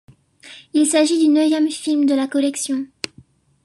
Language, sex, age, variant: French, female, under 19, Français de métropole